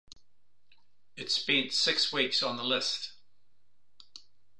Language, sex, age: English, male, 70-79